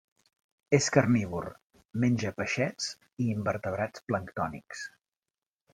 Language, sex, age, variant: Catalan, male, 40-49, Central